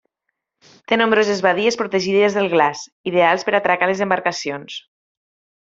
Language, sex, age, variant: Catalan, female, 30-39, Nord-Occidental